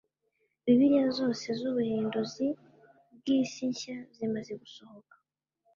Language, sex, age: Kinyarwanda, female, under 19